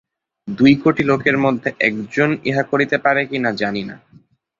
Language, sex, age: Bengali, male, 19-29